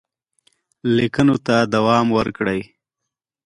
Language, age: Pashto, 30-39